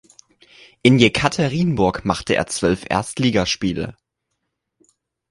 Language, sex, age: German, male, 19-29